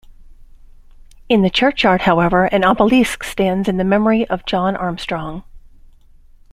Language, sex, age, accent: English, female, 50-59, United States English